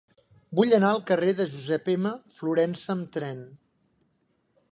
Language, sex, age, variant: Catalan, male, 50-59, Central